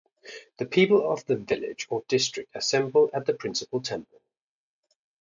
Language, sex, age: English, male, 30-39